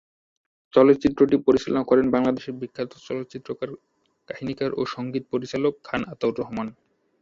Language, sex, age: Bengali, male, 19-29